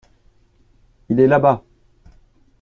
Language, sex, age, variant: French, male, 19-29, Français de métropole